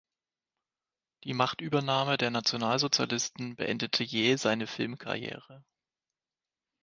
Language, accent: German, Deutschland Deutsch